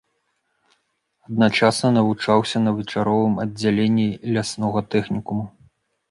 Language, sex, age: Belarusian, male, 30-39